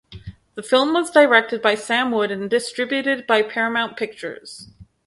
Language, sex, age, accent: English, female, 30-39, Canadian English